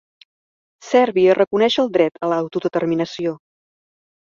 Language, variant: Catalan, Central